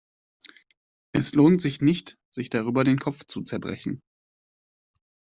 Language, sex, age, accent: German, male, 19-29, Deutschland Deutsch